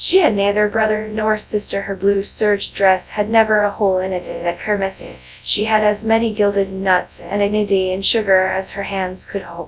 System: TTS, FastPitch